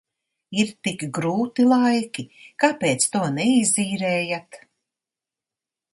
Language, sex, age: Latvian, female, 60-69